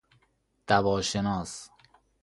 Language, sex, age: Persian, male, 19-29